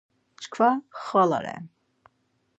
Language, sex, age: Laz, female, 50-59